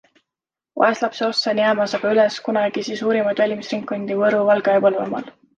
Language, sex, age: Estonian, female, 19-29